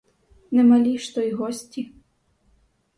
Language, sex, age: Ukrainian, female, 19-29